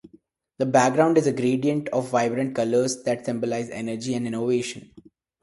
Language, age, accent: English, 19-29, India and South Asia (India, Pakistan, Sri Lanka)